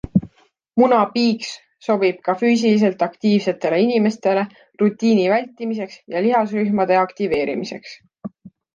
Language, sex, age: Estonian, female, 19-29